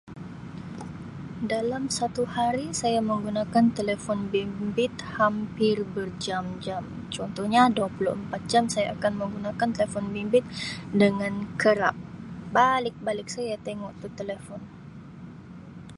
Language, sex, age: Sabah Malay, female, 19-29